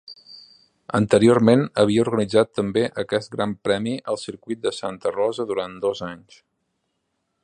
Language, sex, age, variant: Catalan, male, 30-39, Central